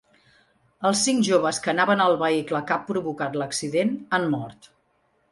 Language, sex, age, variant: Catalan, female, 50-59, Central